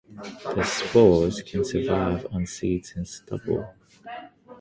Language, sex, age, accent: English, male, 19-29, United States English; Australian English